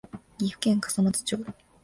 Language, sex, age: Japanese, female, 19-29